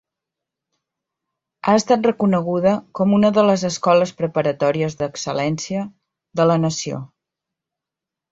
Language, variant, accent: Catalan, Central, Barceloní